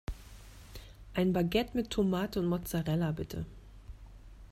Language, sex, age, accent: German, female, 40-49, Deutschland Deutsch